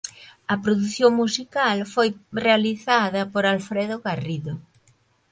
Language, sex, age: Galician, female, 50-59